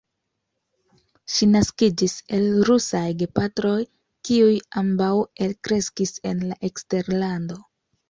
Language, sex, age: Esperanto, female, 19-29